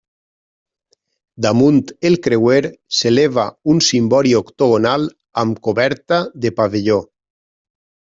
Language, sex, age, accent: Catalan, male, 40-49, valencià